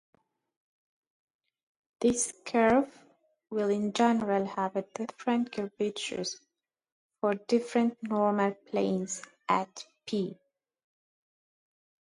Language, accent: English, England English